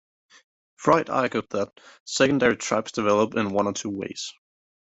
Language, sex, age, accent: English, male, 30-39, United States English